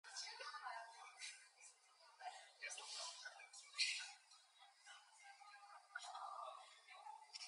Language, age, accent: English, 19-29, United States English